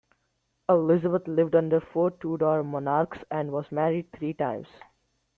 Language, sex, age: English, male, 19-29